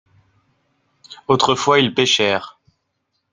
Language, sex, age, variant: French, male, 19-29, Français de métropole